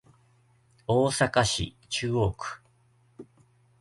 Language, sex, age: Japanese, male, 50-59